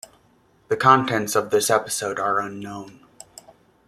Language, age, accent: English, 19-29, United States English